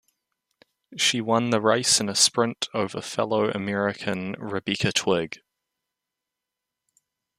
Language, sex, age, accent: English, male, under 19, New Zealand English